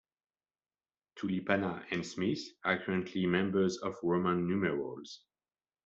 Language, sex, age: English, male, 30-39